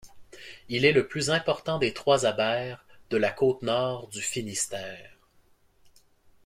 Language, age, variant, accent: French, 19-29, Français d'Amérique du Nord, Français du Canada